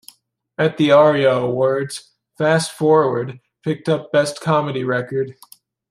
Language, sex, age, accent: English, male, 19-29, United States English